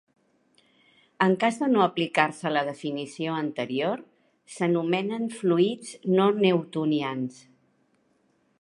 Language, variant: Catalan, Central